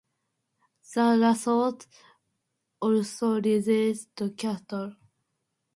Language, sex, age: English, female, under 19